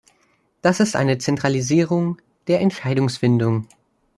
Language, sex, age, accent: German, male, under 19, Deutschland Deutsch